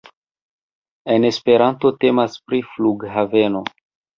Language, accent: Esperanto, Internacia